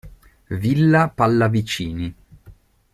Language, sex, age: Italian, male, 30-39